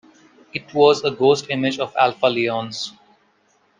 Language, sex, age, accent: English, male, 30-39, India and South Asia (India, Pakistan, Sri Lanka)